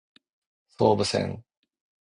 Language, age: Japanese, 30-39